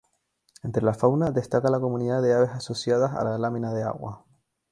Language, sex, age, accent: Spanish, male, 19-29, España: Islas Canarias